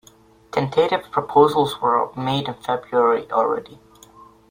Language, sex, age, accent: English, male, under 19, United States English